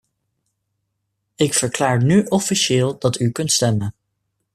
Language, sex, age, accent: Dutch, male, 19-29, Nederlands Nederlands